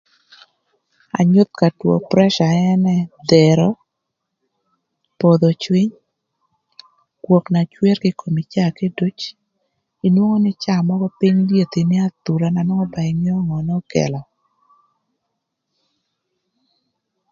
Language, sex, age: Thur, female, 40-49